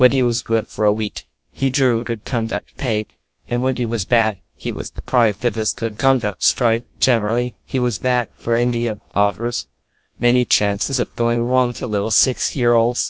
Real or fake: fake